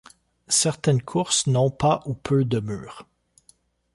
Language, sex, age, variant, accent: French, male, 30-39, Français d'Amérique du Nord, Français du Canada